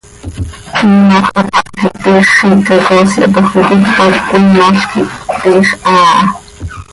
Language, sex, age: Seri, female, 30-39